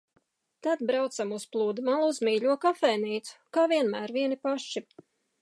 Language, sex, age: Latvian, female, 40-49